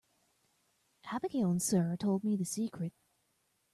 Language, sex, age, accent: English, female, 30-39, United States English